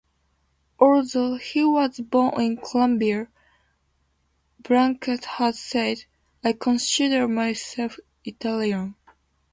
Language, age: English, 19-29